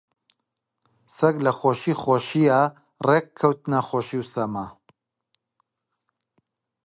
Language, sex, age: Central Kurdish, male, 30-39